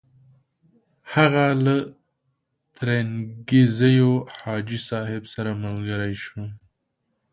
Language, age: Pashto, 30-39